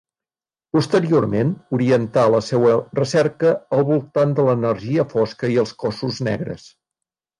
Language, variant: Catalan, Nord-Occidental